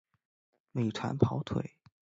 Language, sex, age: Chinese, male, 19-29